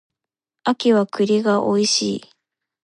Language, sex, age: Japanese, female, under 19